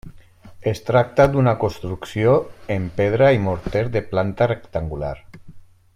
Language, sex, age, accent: Catalan, male, 40-49, valencià